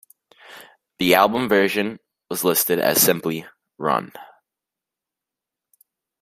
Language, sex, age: English, male, 19-29